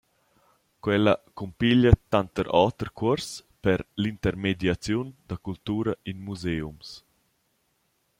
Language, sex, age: Romansh, male, 30-39